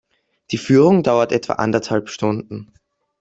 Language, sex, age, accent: German, male, under 19, Österreichisches Deutsch